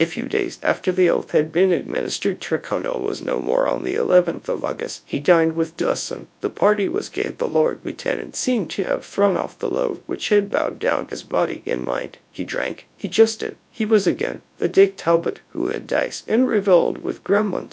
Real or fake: fake